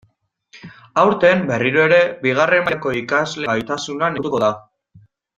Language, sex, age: Basque, male, 19-29